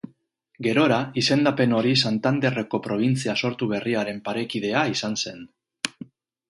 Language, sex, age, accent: Basque, male, 30-39, Mendebalekoa (Araba, Bizkaia, Gipuzkoako mendebaleko herri batzuk)